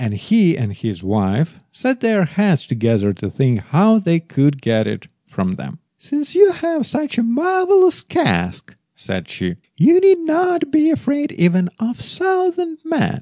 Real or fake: real